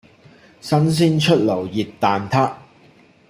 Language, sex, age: Cantonese, male, 30-39